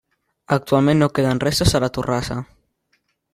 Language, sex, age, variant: Catalan, male, under 19, Central